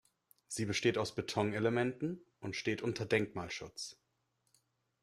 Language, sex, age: German, male, 19-29